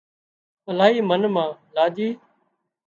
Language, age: Wadiyara Koli, 30-39